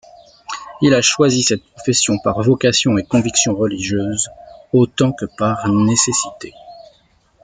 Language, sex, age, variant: French, male, 40-49, Français de métropole